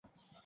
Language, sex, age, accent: Spanish, female, under 19, México